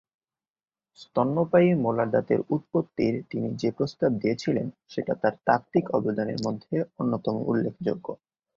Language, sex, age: Bengali, male, 19-29